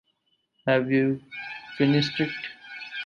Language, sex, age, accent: English, male, 19-29, India and South Asia (India, Pakistan, Sri Lanka)